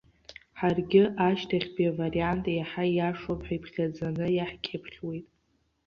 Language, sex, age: Abkhazian, female, 19-29